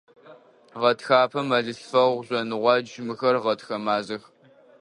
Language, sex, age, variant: Adyghe, male, under 19, Адыгабзэ (Кирил, пстэумэ зэдыряе)